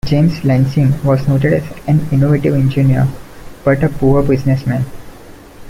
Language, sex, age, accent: English, male, 19-29, India and South Asia (India, Pakistan, Sri Lanka)